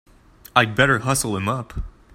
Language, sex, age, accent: English, male, 19-29, Canadian English